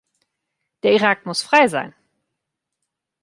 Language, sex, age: German, female, 19-29